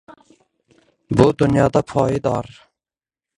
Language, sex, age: Uzbek, male, 19-29